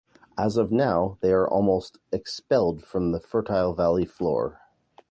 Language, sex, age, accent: English, male, 40-49, Canadian English